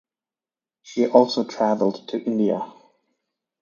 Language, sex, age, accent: English, male, 30-39, United States English